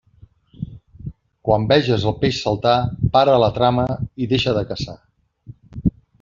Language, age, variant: Catalan, 40-49, Central